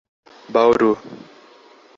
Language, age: Portuguese, 19-29